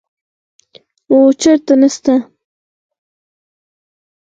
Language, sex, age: Pashto, female, under 19